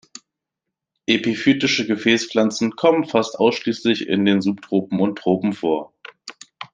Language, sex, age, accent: German, male, 19-29, Deutschland Deutsch